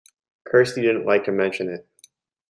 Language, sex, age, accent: English, male, 19-29, United States English